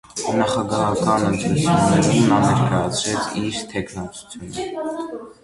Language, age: Armenian, 30-39